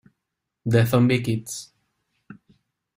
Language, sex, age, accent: Spanish, male, 30-39, España: Sur peninsular (Andalucia, Extremadura, Murcia)